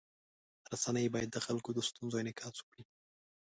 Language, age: Pashto, 19-29